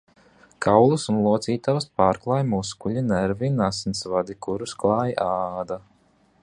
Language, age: Latvian, 19-29